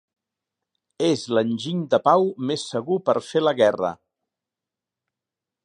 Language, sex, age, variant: Catalan, male, 60-69, Central